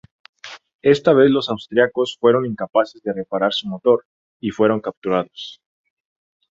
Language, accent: Spanish, México